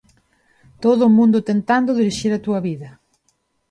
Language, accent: Galician, Neofalante